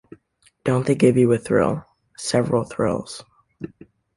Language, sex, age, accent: English, male, under 19, United States English